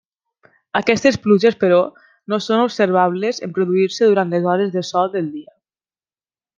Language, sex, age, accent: Catalan, female, 19-29, valencià